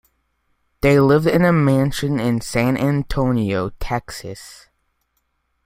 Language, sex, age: English, male, under 19